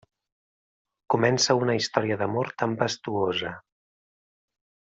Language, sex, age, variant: Catalan, male, 40-49, Central